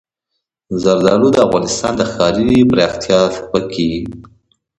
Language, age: Pashto, 19-29